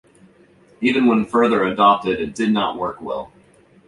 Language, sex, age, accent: English, male, 19-29, United States English